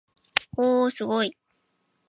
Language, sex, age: Japanese, female, 19-29